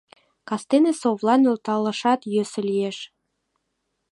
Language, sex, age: Mari, female, 19-29